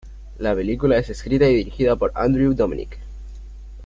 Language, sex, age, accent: Spanish, male, under 19, Chileno: Chile, Cuyo